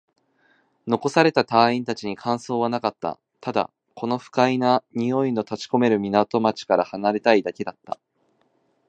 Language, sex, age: Japanese, male, 19-29